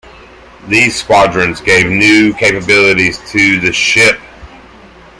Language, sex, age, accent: English, male, 40-49, United States English